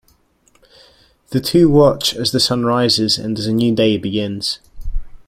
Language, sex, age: English, male, 19-29